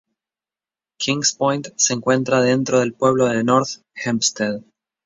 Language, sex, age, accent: Spanish, male, 19-29, Rioplatense: Argentina, Uruguay, este de Bolivia, Paraguay